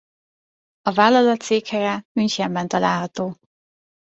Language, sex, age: Hungarian, female, 19-29